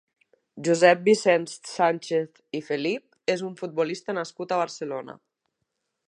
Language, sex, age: Catalan, female, 30-39